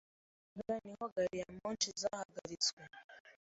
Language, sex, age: Kinyarwanda, female, 19-29